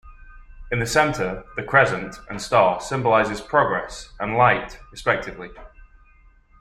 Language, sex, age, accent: English, male, 19-29, England English